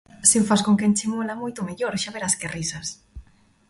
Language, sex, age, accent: Galician, female, 19-29, Normativo (estándar)